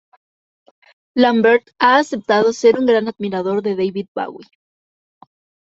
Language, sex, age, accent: Spanish, female, 19-29, México